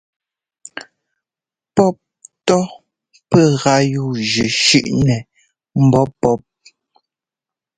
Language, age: Ngomba, 19-29